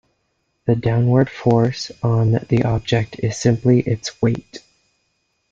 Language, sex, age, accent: English, male, under 19, United States English